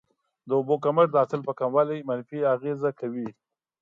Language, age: Pashto, under 19